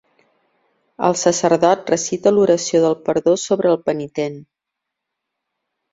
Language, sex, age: Catalan, female, 40-49